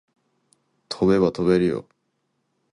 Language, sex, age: Japanese, male, 19-29